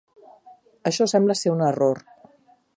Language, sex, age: Catalan, female, 50-59